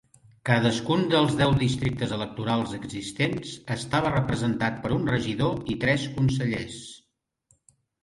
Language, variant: Catalan, Central